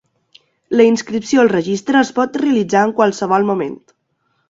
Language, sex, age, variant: Catalan, female, 19-29, Balear